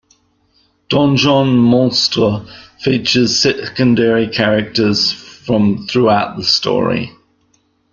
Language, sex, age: English, male, 40-49